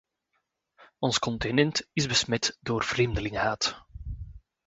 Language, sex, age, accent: Dutch, male, 30-39, Belgisch Nederlands